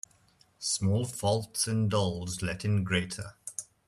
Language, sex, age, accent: English, male, 40-49, Southern African (South Africa, Zimbabwe, Namibia)